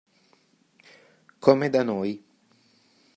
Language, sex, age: Italian, male, under 19